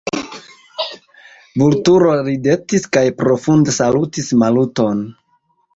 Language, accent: Esperanto, Internacia